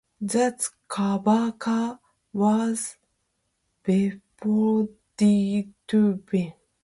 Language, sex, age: English, female, 30-39